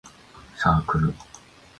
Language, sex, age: Japanese, male, 50-59